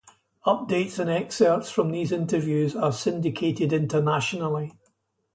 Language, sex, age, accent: English, male, 70-79, Scottish English